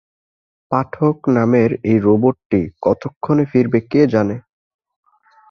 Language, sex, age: Bengali, male, 19-29